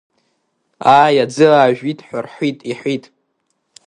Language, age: Abkhazian, under 19